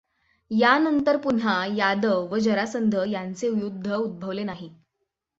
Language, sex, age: Marathi, female, 19-29